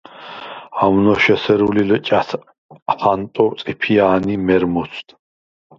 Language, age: Svan, 30-39